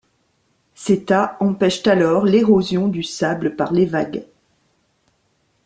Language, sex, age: French, female, 40-49